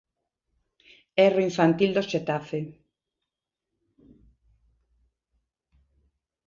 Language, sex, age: Galician, female, 60-69